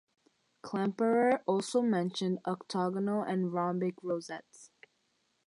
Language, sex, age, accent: English, female, under 19, United States English